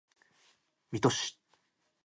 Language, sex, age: Japanese, male, 19-29